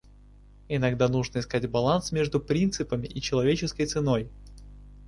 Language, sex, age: Russian, male, 19-29